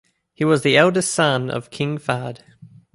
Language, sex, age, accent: English, male, 19-29, Australian English